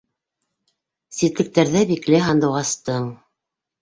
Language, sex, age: Bashkir, female, 60-69